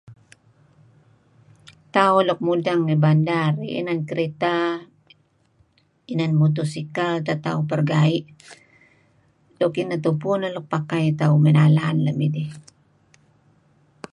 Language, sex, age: Kelabit, female, 60-69